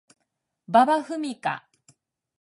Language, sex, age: Japanese, female, 40-49